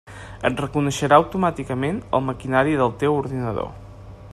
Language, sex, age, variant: Catalan, male, 30-39, Nord-Occidental